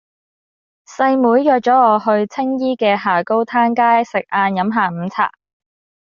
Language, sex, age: Cantonese, female, under 19